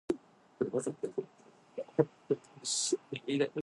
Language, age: Japanese, under 19